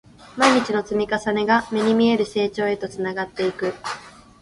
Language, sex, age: Japanese, female, 19-29